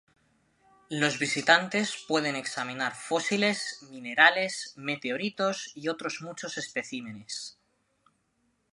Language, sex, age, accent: Spanish, male, 19-29, España: Centro-Sur peninsular (Madrid, Toledo, Castilla-La Mancha)